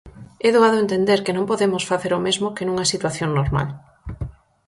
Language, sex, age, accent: Galician, female, 30-39, Normativo (estándar)